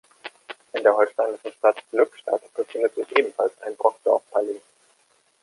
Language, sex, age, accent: German, male, 30-39, Deutschland Deutsch